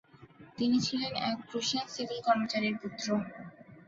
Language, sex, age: Bengali, female, 19-29